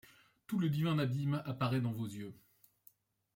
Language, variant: French, Français de métropole